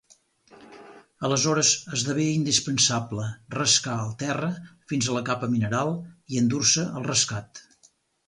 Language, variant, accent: Catalan, Central, central; Empordanès